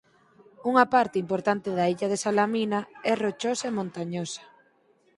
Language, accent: Galician, Normativo (estándar)